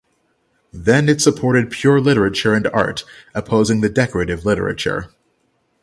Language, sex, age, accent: English, male, 30-39, United States English; England English